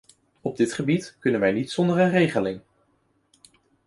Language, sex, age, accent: Dutch, male, 19-29, Nederlands Nederlands